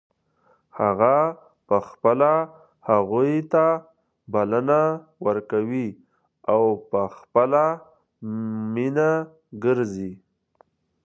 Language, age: Pashto, 19-29